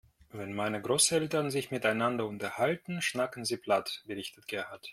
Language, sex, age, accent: German, male, 40-49, Russisch Deutsch